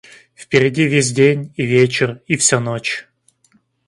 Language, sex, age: Russian, male, 30-39